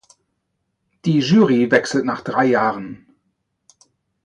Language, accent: German, Deutschland Deutsch